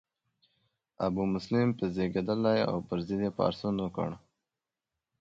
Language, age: Pashto, under 19